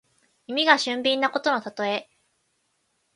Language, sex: Japanese, female